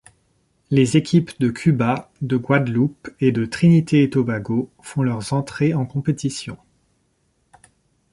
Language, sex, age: French, male, 30-39